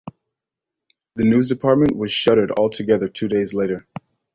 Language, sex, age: English, male, 19-29